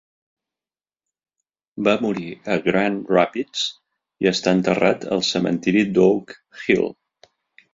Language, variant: Catalan, Central